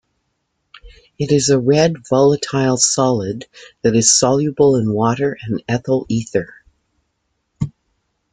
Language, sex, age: English, female, 60-69